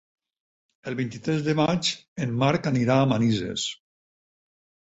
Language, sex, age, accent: Catalan, male, 60-69, valencià